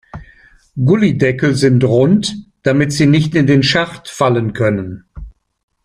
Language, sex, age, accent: German, male, 60-69, Deutschland Deutsch